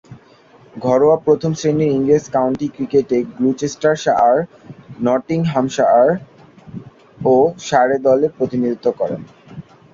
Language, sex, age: Bengali, male, 19-29